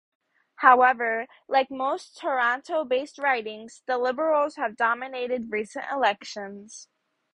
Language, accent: English, United States English